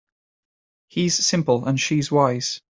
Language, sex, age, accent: English, male, 19-29, Welsh English